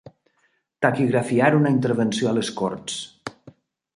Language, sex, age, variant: Catalan, male, 40-49, Balear